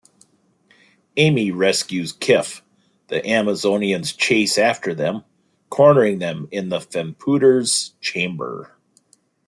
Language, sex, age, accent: English, male, 60-69, United States English